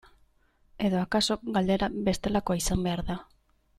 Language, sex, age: Basque, female, 30-39